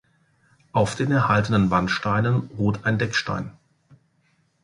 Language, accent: German, Deutschland Deutsch